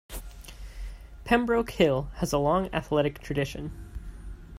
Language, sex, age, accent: English, male, 19-29, United States English